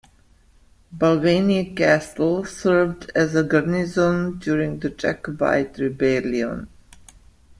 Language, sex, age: English, female, 50-59